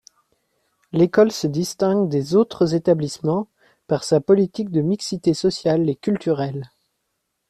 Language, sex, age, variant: French, male, under 19, Français de métropole